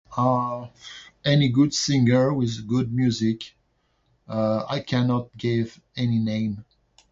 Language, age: English, 60-69